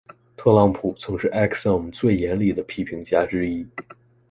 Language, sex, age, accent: Chinese, male, 19-29, 出生地：北京市